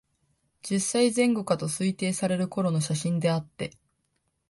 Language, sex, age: Japanese, female, under 19